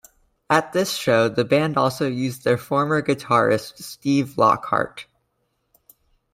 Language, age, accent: English, 19-29, United States English